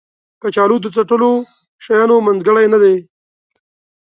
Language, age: Pashto, 19-29